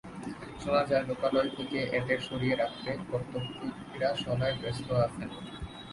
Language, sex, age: Bengali, male, 19-29